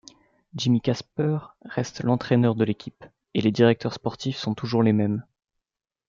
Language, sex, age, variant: French, male, 19-29, Français de métropole